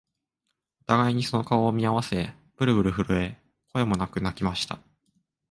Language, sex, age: Japanese, male, 19-29